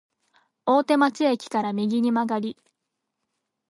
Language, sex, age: Japanese, female, 19-29